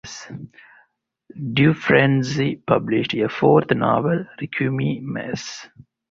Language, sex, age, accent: English, male, 30-39, India and South Asia (India, Pakistan, Sri Lanka)